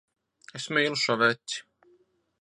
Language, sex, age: Latvian, male, 30-39